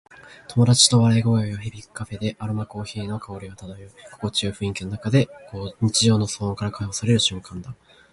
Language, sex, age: Japanese, male, 19-29